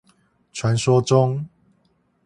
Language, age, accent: Chinese, 50-59, 出生地：臺北市